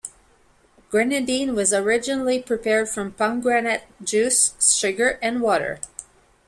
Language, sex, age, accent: English, female, 40-49, Canadian English